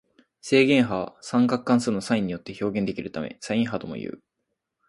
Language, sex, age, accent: Japanese, male, 19-29, 標準